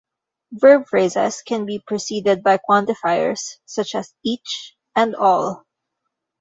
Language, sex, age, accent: English, female, 19-29, Filipino